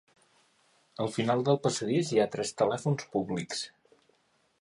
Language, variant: Catalan, Central